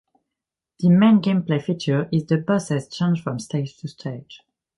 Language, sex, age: English, male, under 19